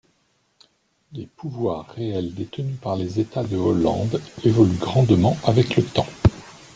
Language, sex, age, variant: French, male, 50-59, Français de métropole